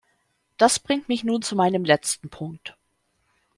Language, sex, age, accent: German, female, 30-39, Deutschland Deutsch